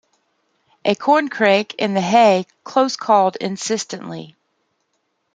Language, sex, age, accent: English, female, 50-59, United States English